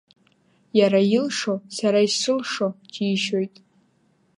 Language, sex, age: Abkhazian, female, 19-29